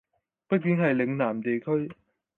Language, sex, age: Cantonese, male, under 19